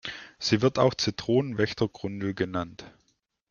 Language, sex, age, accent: German, male, 19-29, Deutschland Deutsch